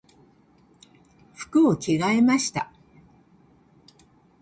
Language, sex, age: Japanese, female, 60-69